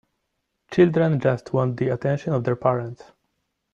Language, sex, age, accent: English, male, 19-29, England English